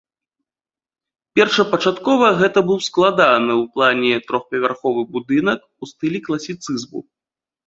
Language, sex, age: Belarusian, male, 30-39